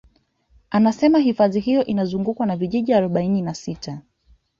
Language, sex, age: Swahili, female, 19-29